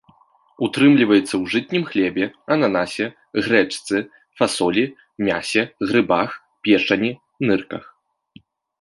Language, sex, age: Belarusian, male, 19-29